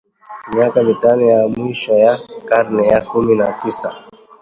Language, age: Swahili, 30-39